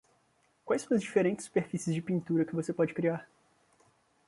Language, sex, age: Portuguese, male, 19-29